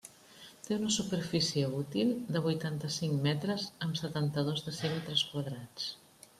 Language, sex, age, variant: Catalan, female, 50-59, Central